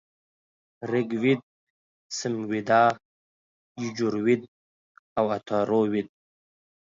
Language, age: Pashto, 19-29